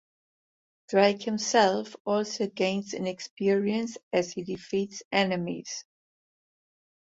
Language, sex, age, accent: English, female, 60-69, England English